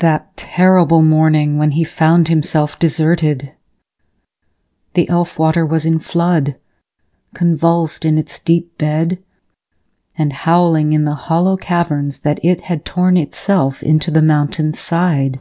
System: none